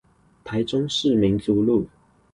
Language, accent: Chinese, 出生地：新北市